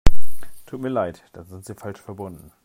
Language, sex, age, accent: German, male, 40-49, Deutschland Deutsch